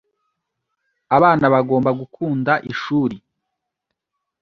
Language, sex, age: Kinyarwanda, male, 30-39